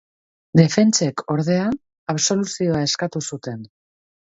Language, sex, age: Basque, female, 40-49